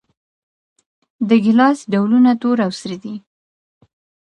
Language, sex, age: Pashto, female, 19-29